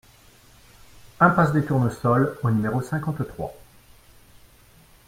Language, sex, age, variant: French, male, 40-49, Français de métropole